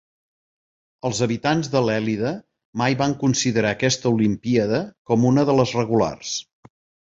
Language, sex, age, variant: Catalan, male, 50-59, Central